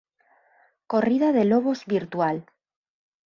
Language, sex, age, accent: Galician, female, 19-29, Oriental (común en zona oriental); Normativo (estándar)